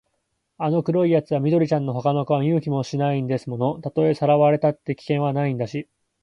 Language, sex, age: Japanese, male, 19-29